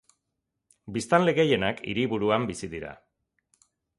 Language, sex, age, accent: Basque, male, 40-49, Mendebalekoa (Araba, Bizkaia, Gipuzkoako mendebaleko herri batzuk)